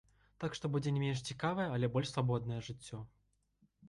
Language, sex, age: Belarusian, male, 19-29